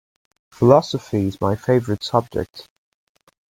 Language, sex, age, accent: English, male, under 19, Canadian English